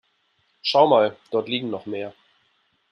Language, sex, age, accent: German, male, 30-39, Deutschland Deutsch